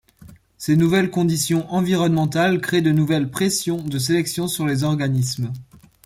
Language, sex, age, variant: French, male, under 19, Français de métropole